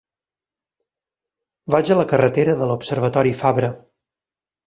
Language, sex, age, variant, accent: Catalan, male, 30-39, Balear, mallorquí